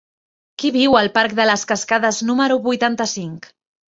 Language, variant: Catalan, Central